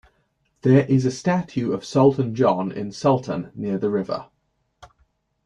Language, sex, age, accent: English, male, 30-39, England English